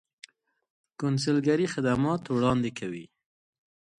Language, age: Pashto, 30-39